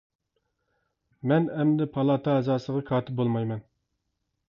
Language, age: Uyghur, 30-39